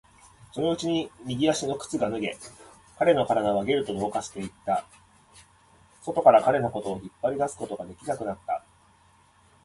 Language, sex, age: Japanese, male, 30-39